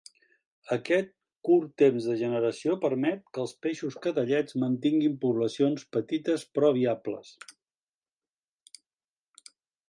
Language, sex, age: Catalan, male, 70-79